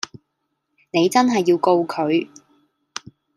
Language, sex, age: Cantonese, female, 19-29